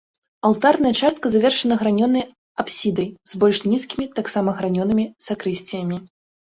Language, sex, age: Belarusian, female, 30-39